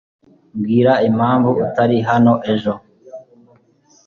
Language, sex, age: Kinyarwanda, male, 19-29